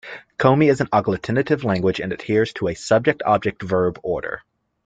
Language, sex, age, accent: English, male, 19-29, United States English